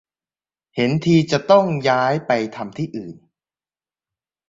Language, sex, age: Thai, male, 19-29